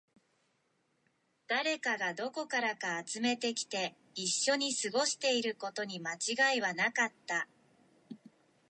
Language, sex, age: Japanese, male, 19-29